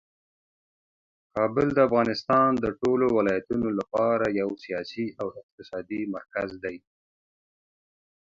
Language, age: Pashto, 30-39